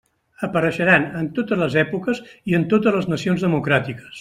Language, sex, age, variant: Catalan, male, 60-69, Central